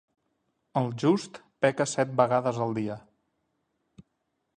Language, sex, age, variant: Catalan, male, 30-39, Central